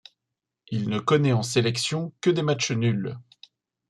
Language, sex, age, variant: French, male, 30-39, Français de métropole